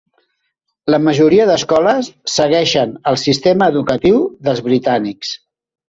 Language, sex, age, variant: Catalan, male, 60-69, Central